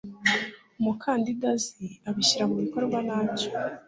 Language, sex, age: Kinyarwanda, female, 19-29